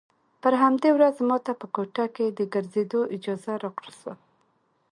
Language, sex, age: Pashto, female, 19-29